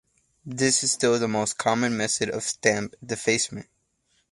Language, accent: English, United States English